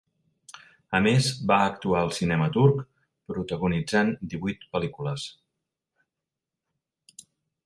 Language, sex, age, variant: Catalan, male, 50-59, Central